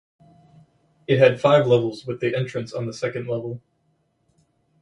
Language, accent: English, United States English